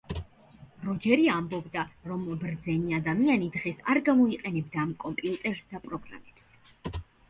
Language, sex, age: Georgian, female, 19-29